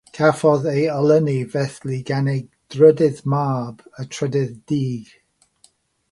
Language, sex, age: Welsh, male, 60-69